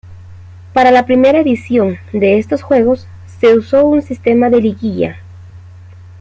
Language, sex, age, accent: Spanish, female, 30-39, América central